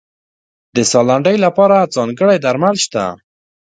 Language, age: Pashto, 19-29